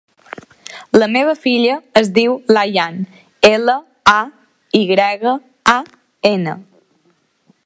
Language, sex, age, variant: Catalan, female, under 19, Balear